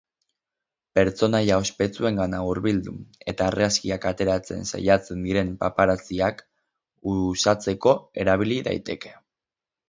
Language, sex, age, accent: Basque, male, 19-29, Mendebalekoa (Araba, Bizkaia, Gipuzkoako mendebaleko herri batzuk)